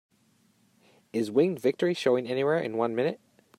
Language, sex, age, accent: English, male, 30-39, Canadian English